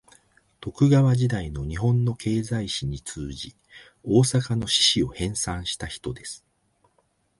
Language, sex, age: Japanese, male, 50-59